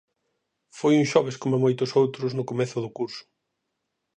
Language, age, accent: Galician, 40-49, Normativo (estándar)